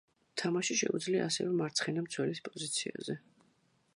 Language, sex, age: Georgian, female, 40-49